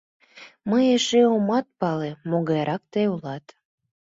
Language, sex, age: Mari, female, under 19